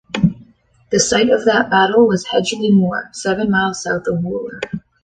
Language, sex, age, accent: English, female, 19-29, Canadian English